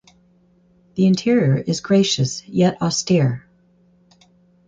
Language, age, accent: English, 40-49, United States English